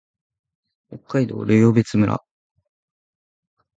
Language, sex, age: Japanese, male, 19-29